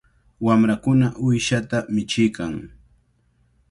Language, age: Cajatambo North Lima Quechua, 19-29